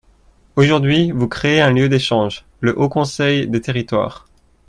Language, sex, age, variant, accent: French, male, 19-29, Français d'Europe, Français de Suisse